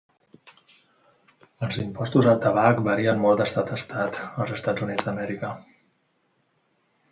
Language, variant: Catalan, Central